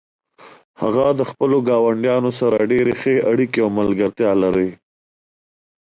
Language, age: Pashto, 19-29